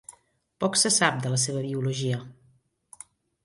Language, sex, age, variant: Catalan, female, 40-49, Central